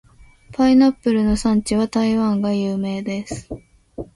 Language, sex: Japanese, female